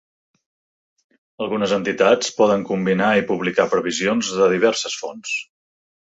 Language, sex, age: Catalan, male, 40-49